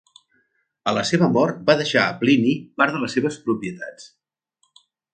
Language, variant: Catalan, Central